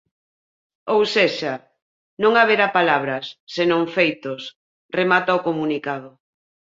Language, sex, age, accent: Galician, female, 40-49, Normativo (estándar)